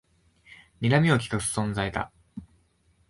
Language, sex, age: Japanese, male, 19-29